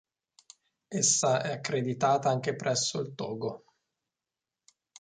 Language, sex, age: Italian, male, 19-29